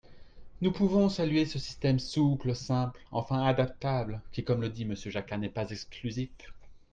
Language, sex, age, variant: French, male, 30-39, Français de métropole